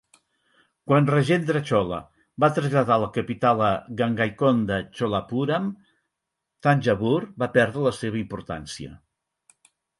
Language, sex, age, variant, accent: Catalan, male, 60-69, Central, central